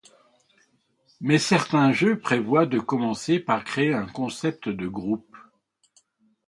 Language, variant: French, Français de métropole